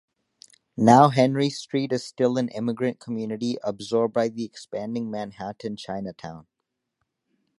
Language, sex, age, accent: English, male, under 19, United States English